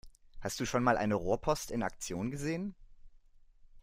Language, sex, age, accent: German, male, 19-29, Deutschland Deutsch